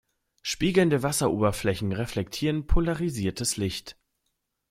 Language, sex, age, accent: German, male, 19-29, Deutschland Deutsch